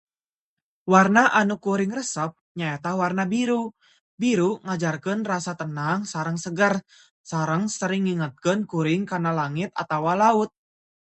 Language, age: Sundanese, 19-29